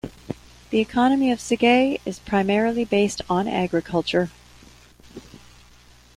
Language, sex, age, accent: English, female, 50-59, United States English